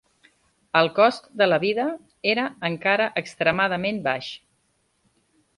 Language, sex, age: Catalan, female, 40-49